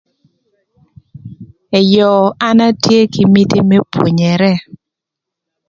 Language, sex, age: Thur, female, 30-39